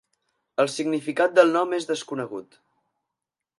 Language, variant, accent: Catalan, Central, central